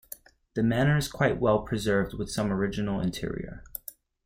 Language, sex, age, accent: English, male, 19-29, United States English